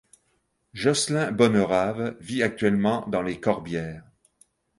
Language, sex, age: French, male, 60-69